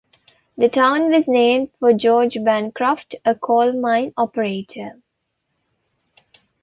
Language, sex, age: English, female, 19-29